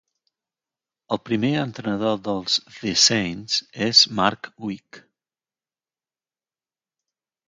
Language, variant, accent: Catalan, Central, central